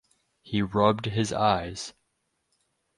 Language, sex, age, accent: English, male, 19-29, United States English